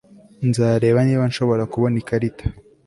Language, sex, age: Kinyarwanda, male, 19-29